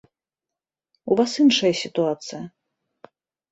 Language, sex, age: Belarusian, female, 30-39